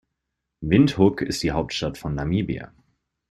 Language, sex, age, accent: German, male, 30-39, Deutschland Deutsch